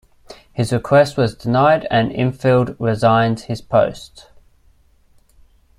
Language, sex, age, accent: English, male, 30-39, Australian English